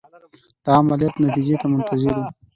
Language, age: Pashto, 19-29